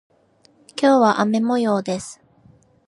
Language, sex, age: Japanese, female, 19-29